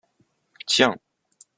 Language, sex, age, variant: French, male, under 19, Français de métropole